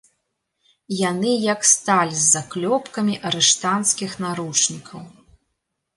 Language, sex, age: Belarusian, female, 30-39